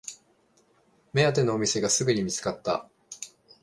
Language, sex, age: Japanese, male, 19-29